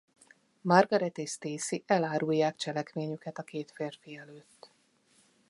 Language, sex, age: Hungarian, female, 40-49